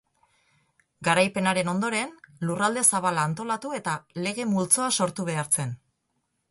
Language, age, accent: Basque, 50-59, Erdialdekoa edo Nafarra (Gipuzkoa, Nafarroa)